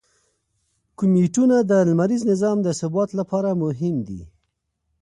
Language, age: Pashto, 19-29